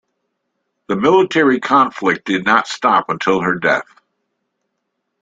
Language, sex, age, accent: English, male, 60-69, United States English